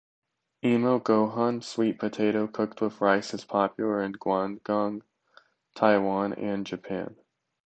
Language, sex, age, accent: English, male, under 19, United States English